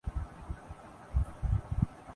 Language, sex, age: Urdu, female, 19-29